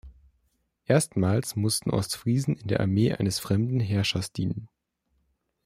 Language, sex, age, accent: German, male, 19-29, Deutschland Deutsch